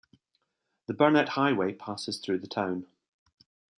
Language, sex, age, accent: English, male, 40-49, Scottish English